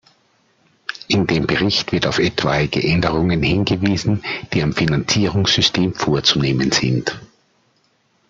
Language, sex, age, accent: German, male, 40-49, Österreichisches Deutsch